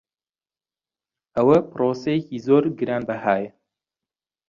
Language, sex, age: Central Kurdish, male, 19-29